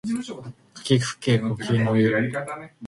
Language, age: Japanese, 19-29